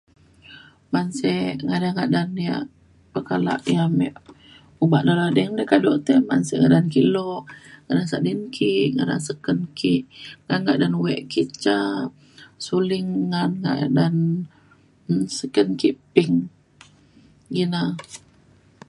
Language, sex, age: Mainstream Kenyah, female, 30-39